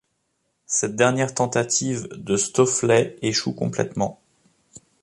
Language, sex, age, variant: French, male, 30-39, Français de métropole